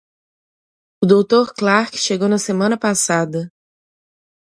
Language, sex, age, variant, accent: Portuguese, female, 30-39, Portuguese (Brasil), Mineiro